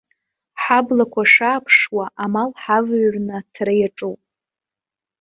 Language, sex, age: Abkhazian, female, 19-29